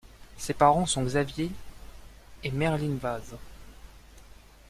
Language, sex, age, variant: French, male, 19-29, Français de métropole